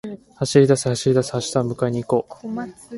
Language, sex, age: Japanese, male, 19-29